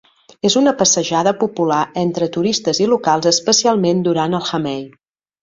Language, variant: Catalan, Central